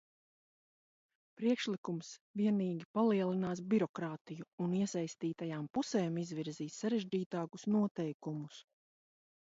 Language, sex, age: Latvian, female, 40-49